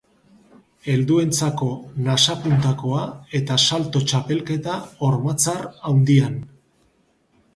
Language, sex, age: Basque, male, 50-59